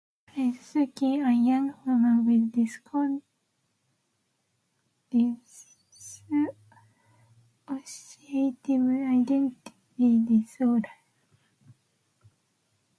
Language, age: English, 19-29